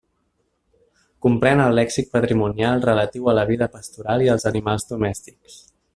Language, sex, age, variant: Catalan, male, 30-39, Central